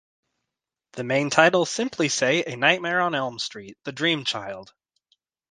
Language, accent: English, United States English